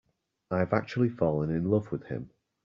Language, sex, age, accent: English, male, 30-39, England English